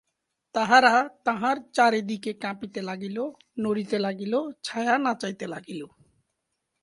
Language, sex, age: Bengali, male, 19-29